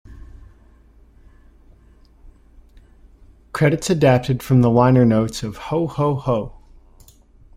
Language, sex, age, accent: English, male, 40-49, United States English